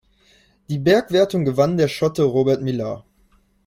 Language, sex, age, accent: German, male, 19-29, Deutschland Deutsch